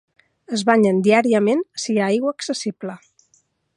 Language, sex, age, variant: Catalan, female, 50-59, Central